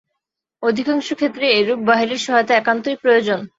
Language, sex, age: Bengali, female, 19-29